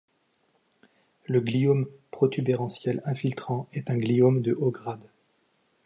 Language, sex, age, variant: French, male, 30-39, Français de métropole